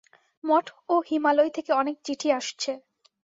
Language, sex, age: Bengali, female, 19-29